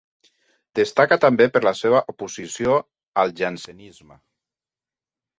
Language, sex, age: Catalan, male, 50-59